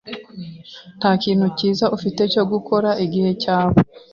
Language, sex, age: Kinyarwanda, female, 30-39